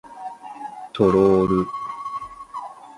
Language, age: Chinese, 19-29